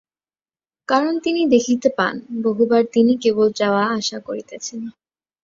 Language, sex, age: Bengali, female, 19-29